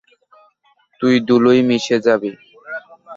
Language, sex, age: Bengali, male, under 19